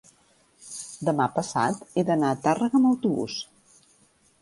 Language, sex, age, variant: Catalan, female, 40-49, Central